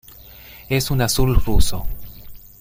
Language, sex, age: Spanish, male, 30-39